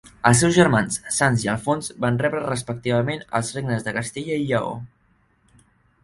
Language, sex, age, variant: Catalan, male, under 19, Central